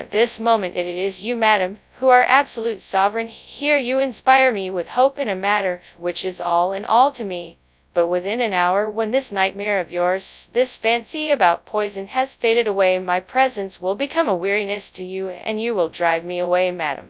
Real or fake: fake